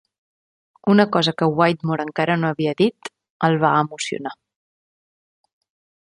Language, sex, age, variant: Catalan, female, 30-39, Central